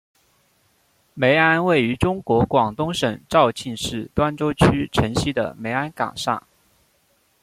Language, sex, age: Chinese, male, 19-29